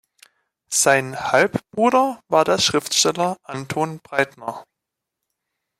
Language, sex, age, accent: German, male, 19-29, Deutschland Deutsch